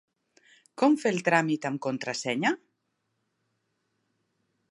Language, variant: Catalan, Central